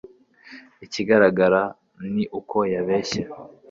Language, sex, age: Kinyarwanda, male, 19-29